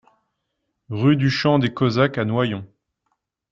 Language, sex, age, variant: French, male, 30-39, Français de métropole